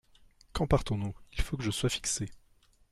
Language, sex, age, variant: French, male, 19-29, Français de métropole